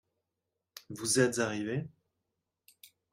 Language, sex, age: French, male, 30-39